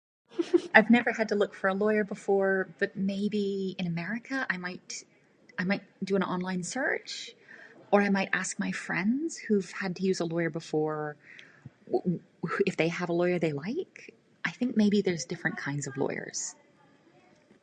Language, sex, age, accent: English, male, 40-49, United States English